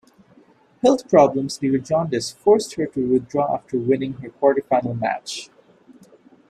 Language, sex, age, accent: English, male, 30-39, India and South Asia (India, Pakistan, Sri Lanka)